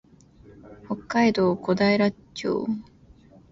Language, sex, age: Japanese, female, 19-29